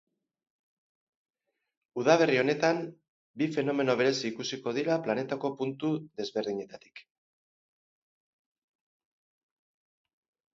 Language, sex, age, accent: Basque, male, 50-59, Erdialdekoa edo Nafarra (Gipuzkoa, Nafarroa)